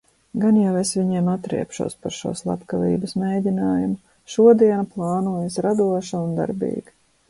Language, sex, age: Latvian, female, 50-59